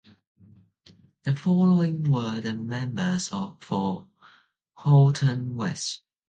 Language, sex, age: English, male, under 19